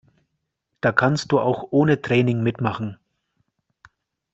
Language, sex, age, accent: German, male, 40-49, Deutschland Deutsch